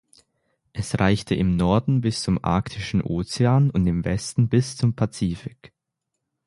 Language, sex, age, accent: German, male, 19-29, Deutschland Deutsch; Schweizerdeutsch